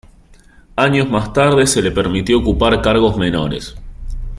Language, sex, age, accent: Spanish, male, 19-29, Rioplatense: Argentina, Uruguay, este de Bolivia, Paraguay